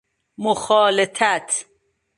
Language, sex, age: Persian, female, 40-49